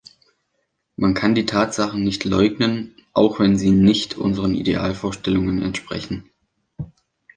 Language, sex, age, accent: German, male, under 19, Deutschland Deutsch